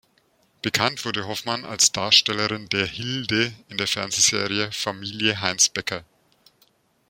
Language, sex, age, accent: German, male, 40-49, Deutschland Deutsch